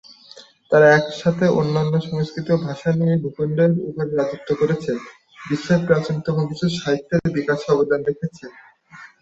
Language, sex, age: Bengali, male, 19-29